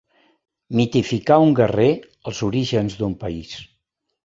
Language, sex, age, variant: Catalan, male, 70-79, Central